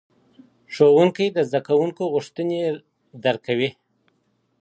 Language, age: Pashto, 30-39